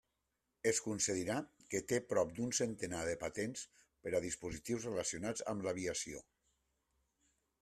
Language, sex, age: Catalan, male, 50-59